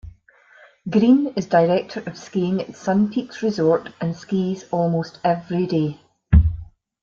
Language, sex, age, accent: English, female, 50-59, Scottish English